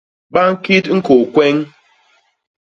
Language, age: Basaa, 40-49